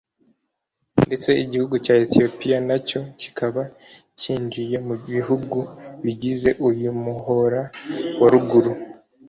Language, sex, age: Kinyarwanda, male, 19-29